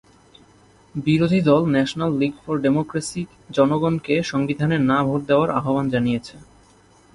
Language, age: Bengali, 19-29